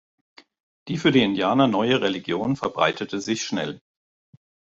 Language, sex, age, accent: German, male, 40-49, Deutschland Deutsch